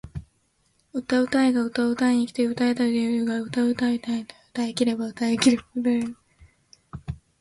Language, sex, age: Japanese, female, under 19